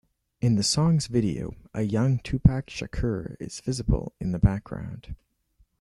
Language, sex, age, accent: English, male, under 19, Canadian English